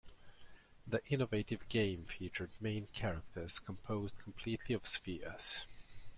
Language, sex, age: English, male, 30-39